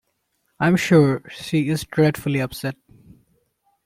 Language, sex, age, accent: English, male, 19-29, India and South Asia (India, Pakistan, Sri Lanka)